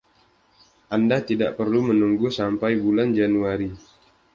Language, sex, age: Indonesian, male, 19-29